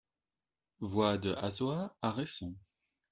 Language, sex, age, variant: French, male, 30-39, Français de métropole